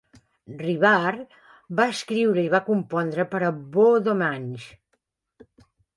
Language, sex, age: Catalan, female, 60-69